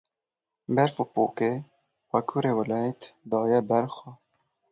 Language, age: Kurdish, 19-29